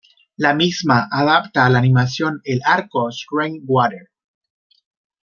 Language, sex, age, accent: Spanish, male, 30-39, México